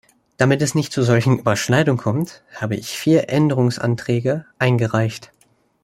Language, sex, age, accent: German, male, under 19, Deutschland Deutsch